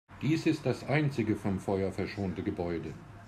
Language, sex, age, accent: German, male, 50-59, Deutschland Deutsch